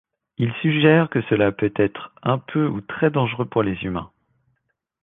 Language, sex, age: French, male, 30-39